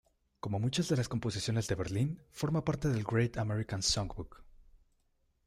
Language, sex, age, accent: Spanish, male, 19-29, México